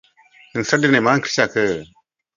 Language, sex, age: Bodo, female, 40-49